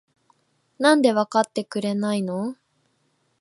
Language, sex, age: Japanese, female, 19-29